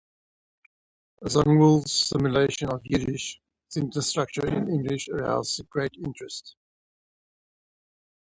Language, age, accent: English, 50-59, Southern African (South Africa, Zimbabwe, Namibia)